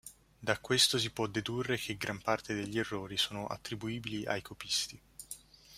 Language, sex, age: Italian, male, under 19